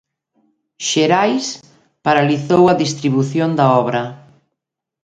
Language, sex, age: Galician, female, 50-59